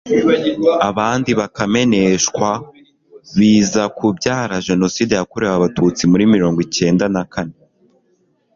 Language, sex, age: Kinyarwanda, male, 19-29